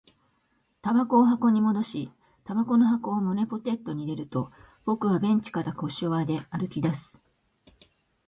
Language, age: Japanese, 40-49